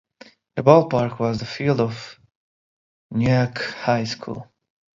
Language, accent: English, Eastern European